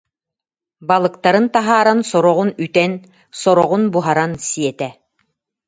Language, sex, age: Yakut, female, 50-59